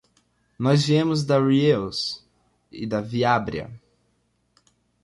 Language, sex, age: Portuguese, male, 19-29